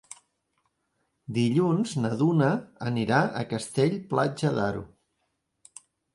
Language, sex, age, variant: Catalan, male, 50-59, Central